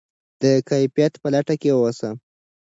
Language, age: Pashto, under 19